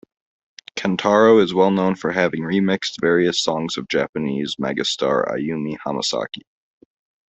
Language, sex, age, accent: English, male, 19-29, United States English